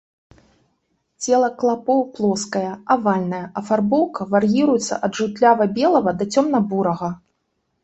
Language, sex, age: Belarusian, female, 40-49